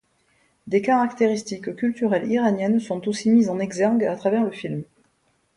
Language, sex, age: French, female, 50-59